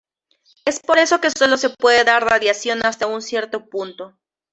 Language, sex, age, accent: Spanish, female, 19-29, Andino-Pacífico: Colombia, Perú, Ecuador, oeste de Bolivia y Venezuela andina